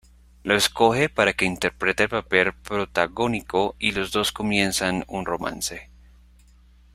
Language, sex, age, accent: Spanish, male, 19-29, Andino-Pacífico: Colombia, Perú, Ecuador, oeste de Bolivia y Venezuela andina